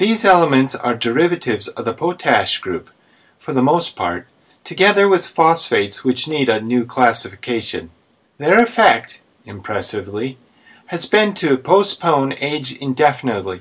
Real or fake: real